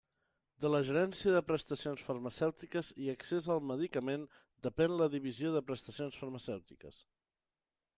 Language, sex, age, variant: Catalan, male, 30-39, Central